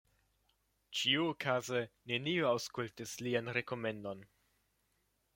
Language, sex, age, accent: Esperanto, male, 19-29, Internacia